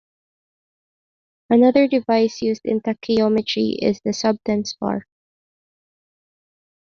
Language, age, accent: English, 19-29, Filipino